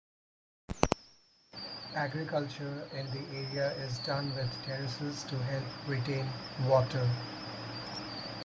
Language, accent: English, India and South Asia (India, Pakistan, Sri Lanka)